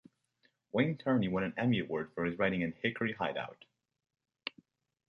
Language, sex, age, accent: English, male, under 19, United States English